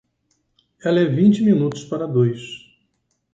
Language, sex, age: Portuguese, male, 60-69